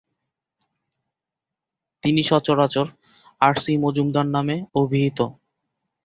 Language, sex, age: Bengali, male, 19-29